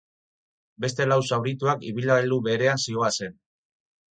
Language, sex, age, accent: Basque, male, 50-59, Mendebalekoa (Araba, Bizkaia, Gipuzkoako mendebaleko herri batzuk)